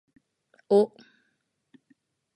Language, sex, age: Japanese, female, 19-29